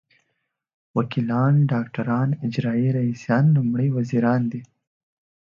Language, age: Pashto, 19-29